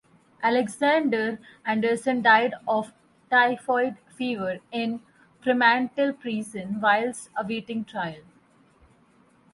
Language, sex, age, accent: English, female, 19-29, India and South Asia (India, Pakistan, Sri Lanka)